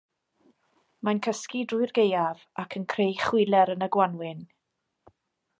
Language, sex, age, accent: Welsh, female, 40-49, Y Deyrnas Unedig Cymraeg